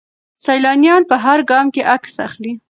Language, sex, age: Pashto, female, under 19